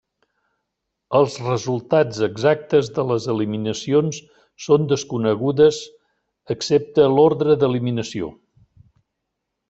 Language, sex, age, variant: Catalan, male, 60-69, Central